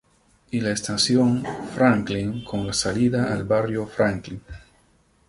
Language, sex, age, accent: Spanish, male, 30-39, Andino-Pacífico: Colombia, Perú, Ecuador, oeste de Bolivia y Venezuela andina